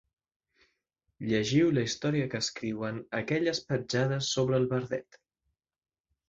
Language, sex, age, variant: Catalan, male, 30-39, Septentrional